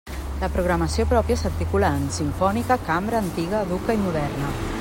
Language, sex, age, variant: Catalan, female, 50-59, Central